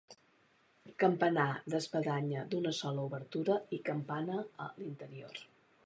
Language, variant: Catalan, Central